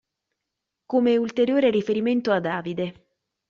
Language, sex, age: Italian, female, 30-39